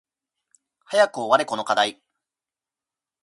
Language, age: Japanese, 19-29